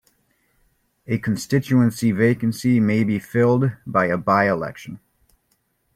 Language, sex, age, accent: English, male, 30-39, United States English